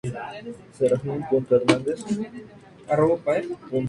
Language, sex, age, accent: Spanish, male, 19-29, México